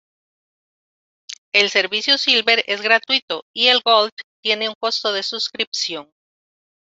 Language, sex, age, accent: Spanish, female, 50-59, América central